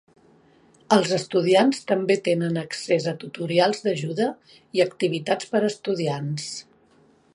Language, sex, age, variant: Catalan, female, 50-59, Central